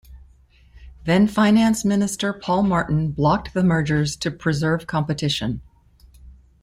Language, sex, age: English, female, 50-59